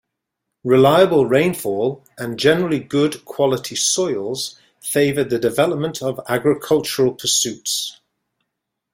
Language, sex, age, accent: English, male, 40-49, England English